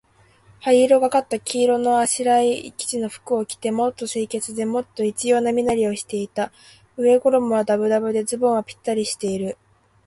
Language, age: Japanese, 19-29